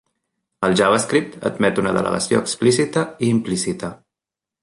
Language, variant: Catalan, Central